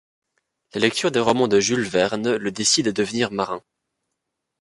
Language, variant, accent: French, Français d'Europe, Français de Belgique